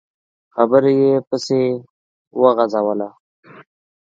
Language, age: Pashto, under 19